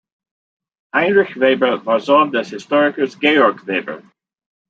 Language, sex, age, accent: German, male, 50-59, Amerikanisches Deutsch